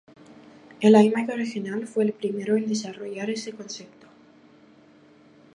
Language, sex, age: Spanish, female, under 19